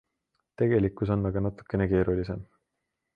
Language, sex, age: Estonian, male, 19-29